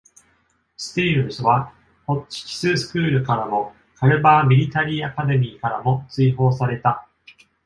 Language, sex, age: Japanese, male, 30-39